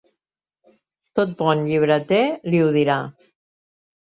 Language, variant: Catalan, Central